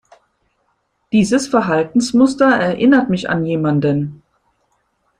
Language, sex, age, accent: German, female, 50-59, Deutschland Deutsch